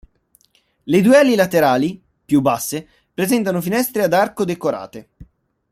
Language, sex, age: Italian, male, 19-29